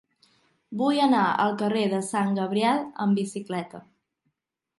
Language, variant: Catalan, Central